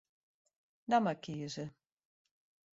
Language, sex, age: Western Frisian, female, 60-69